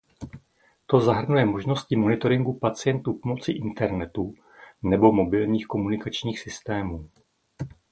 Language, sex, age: Czech, male, 50-59